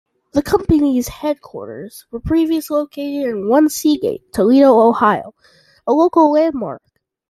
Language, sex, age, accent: English, male, under 19, United States English